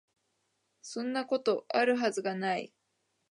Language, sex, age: Japanese, female, 19-29